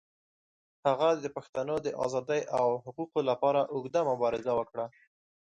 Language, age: Pashto, 19-29